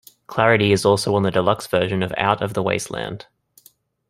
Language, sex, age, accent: English, male, 19-29, Australian English